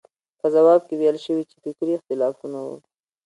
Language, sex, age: Pashto, female, 19-29